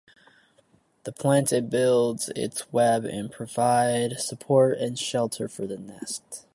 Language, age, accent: English, under 19, United States English